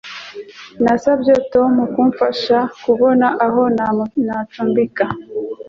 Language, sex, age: Kinyarwanda, female, 19-29